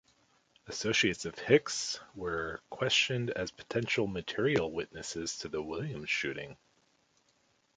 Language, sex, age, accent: English, male, 30-39, United States English